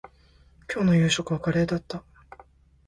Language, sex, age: Japanese, male, 19-29